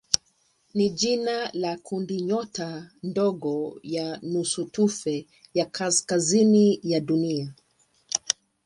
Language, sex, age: Swahili, female, 60-69